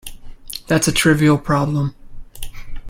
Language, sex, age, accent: English, male, 19-29, United States English